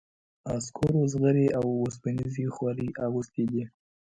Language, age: Pashto, under 19